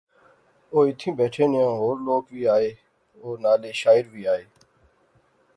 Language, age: Pahari-Potwari, 30-39